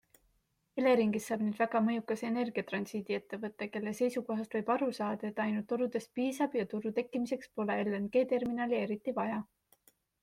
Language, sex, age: Estonian, female, 19-29